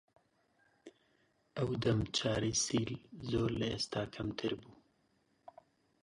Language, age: Central Kurdish, 30-39